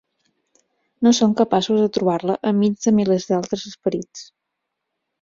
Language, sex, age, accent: Catalan, female, 30-39, Garrotxi